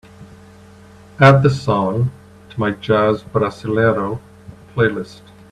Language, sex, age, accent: English, male, 50-59, Canadian English